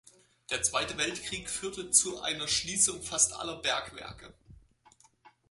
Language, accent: German, Deutschland Deutsch